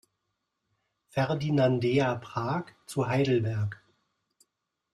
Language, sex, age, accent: German, male, 40-49, Deutschland Deutsch